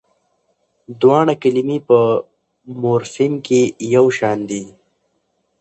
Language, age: Pashto, 19-29